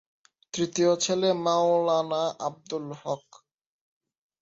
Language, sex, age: Bengali, male, 19-29